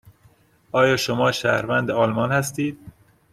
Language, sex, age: Persian, male, 30-39